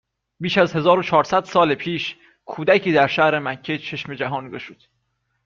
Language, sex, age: Persian, male, 19-29